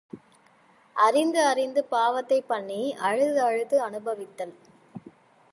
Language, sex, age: Tamil, female, 19-29